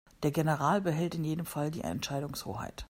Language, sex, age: German, female, 40-49